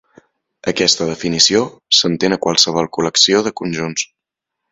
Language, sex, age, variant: Catalan, male, 19-29, Central